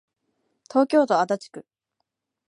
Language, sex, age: Japanese, female, 19-29